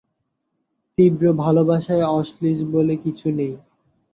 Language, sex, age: Bengali, male, under 19